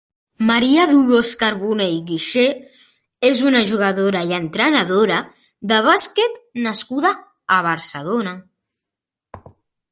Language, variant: Catalan, Central